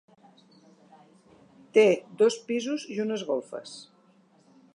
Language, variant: Catalan, Central